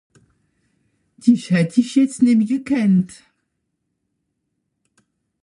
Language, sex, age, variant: Swiss German, female, 60-69, Nordniederàlemmànisch (Rishoffe, Zàwere, Bùsswìller, Hawenau, Brüemt, Stroossbùri, Molse, Dàmbàch, Schlettstàtt, Pfàlzbùri usw.)